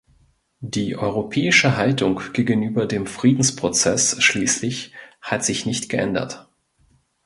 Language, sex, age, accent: German, male, 30-39, Deutschland Deutsch